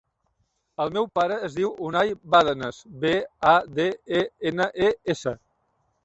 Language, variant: Catalan, Central